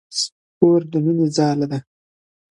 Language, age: Pashto, 30-39